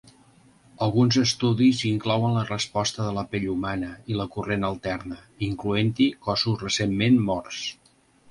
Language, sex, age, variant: Catalan, male, 60-69, Central